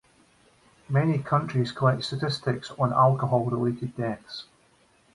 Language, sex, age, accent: English, male, 40-49, Scottish English